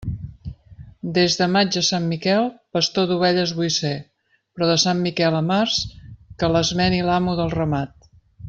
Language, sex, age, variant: Catalan, female, 50-59, Central